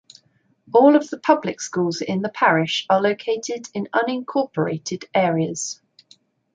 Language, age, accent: English, 30-39, England English